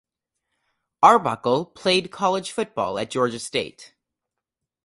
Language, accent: English, United States English